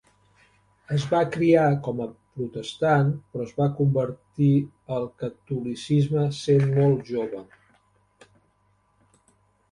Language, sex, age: Catalan, male, 60-69